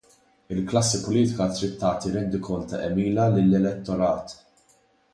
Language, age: Maltese, 19-29